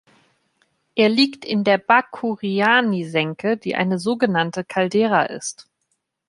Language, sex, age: German, female, 19-29